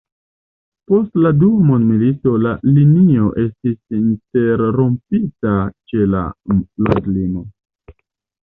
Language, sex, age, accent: Esperanto, male, 19-29, Internacia